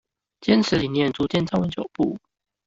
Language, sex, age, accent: Chinese, male, 19-29, 出生地：新北市